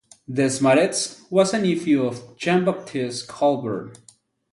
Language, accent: English, United States English